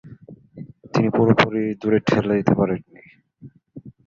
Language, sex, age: Bengali, male, 19-29